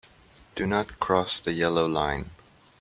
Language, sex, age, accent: English, male, 19-29, England English